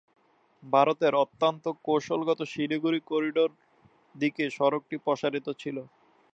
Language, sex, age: Bengali, male, 19-29